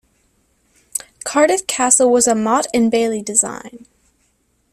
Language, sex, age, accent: English, female, under 19, United States English